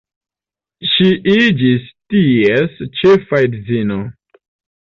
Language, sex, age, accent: Esperanto, male, 19-29, Internacia